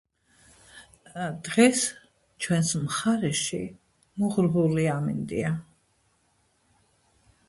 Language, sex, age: Georgian, female, 60-69